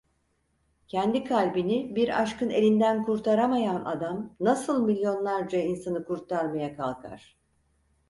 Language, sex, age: Turkish, female, 60-69